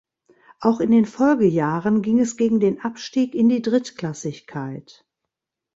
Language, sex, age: German, female, 60-69